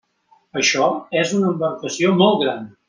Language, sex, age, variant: Catalan, male, 60-69, Central